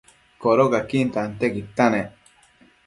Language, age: Matsés, 19-29